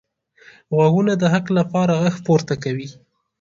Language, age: Pashto, 19-29